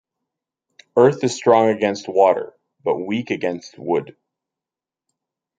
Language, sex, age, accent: English, male, 19-29, Canadian English